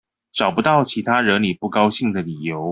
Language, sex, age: Chinese, male, 19-29